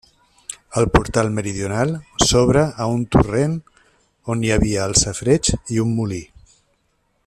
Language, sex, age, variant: Catalan, male, 50-59, Central